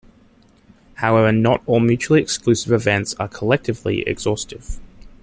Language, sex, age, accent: English, male, 19-29, Australian English